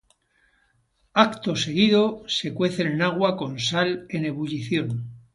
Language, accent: Spanish, España: Centro-Sur peninsular (Madrid, Toledo, Castilla-La Mancha)